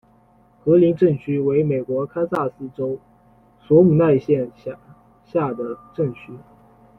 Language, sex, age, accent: Chinese, male, 19-29, 出生地：浙江省